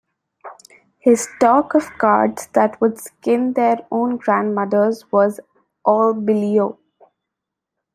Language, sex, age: English, female, 19-29